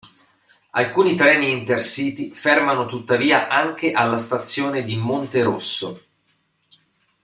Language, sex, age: Italian, male, 30-39